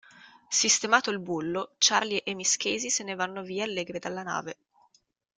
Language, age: Italian, 19-29